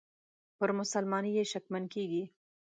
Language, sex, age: Pashto, female, 19-29